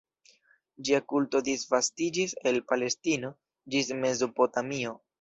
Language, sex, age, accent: Esperanto, male, 19-29, Internacia